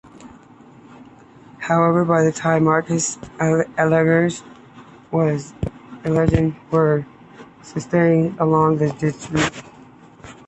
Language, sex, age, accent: English, female, 30-39, United States English